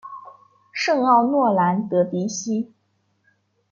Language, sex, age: Chinese, female, 19-29